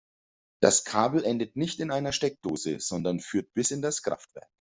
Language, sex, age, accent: German, male, 40-49, Deutschland Deutsch